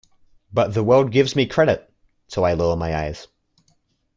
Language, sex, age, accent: English, male, under 19, Australian English